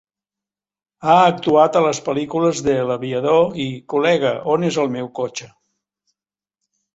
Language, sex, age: Catalan, male, 70-79